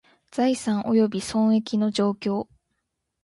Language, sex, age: Japanese, female, 19-29